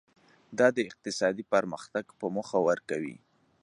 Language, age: Pashto, under 19